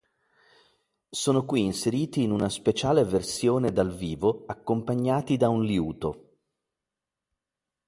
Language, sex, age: Italian, male, 40-49